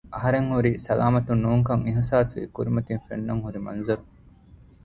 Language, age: Divehi, 30-39